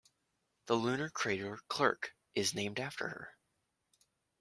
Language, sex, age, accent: English, male, 19-29, United States English